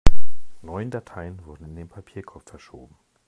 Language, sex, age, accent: German, male, 40-49, Deutschland Deutsch